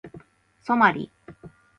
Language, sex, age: Japanese, female, 30-39